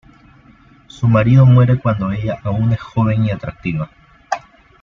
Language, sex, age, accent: Spanish, male, 19-29, Andino-Pacífico: Colombia, Perú, Ecuador, oeste de Bolivia y Venezuela andina